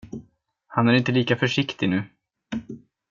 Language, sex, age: Swedish, male, 19-29